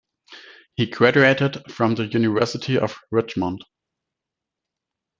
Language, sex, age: English, male, 19-29